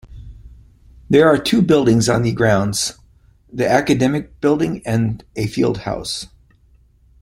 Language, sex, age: English, male, 50-59